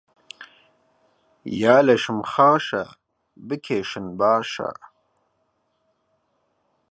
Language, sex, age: Central Kurdish, male, 19-29